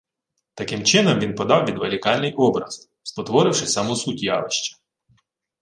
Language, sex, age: Ukrainian, male, 30-39